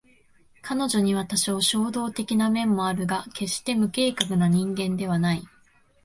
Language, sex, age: Japanese, female, 19-29